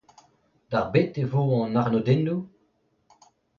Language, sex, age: Breton, male, 30-39